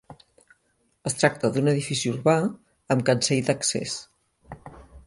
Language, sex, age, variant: Catalan, female, 50-59, Central